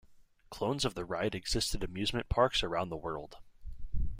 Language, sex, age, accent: English, male, 19-29, United States English